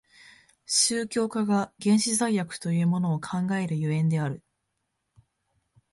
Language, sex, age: Japanese, female, 19-29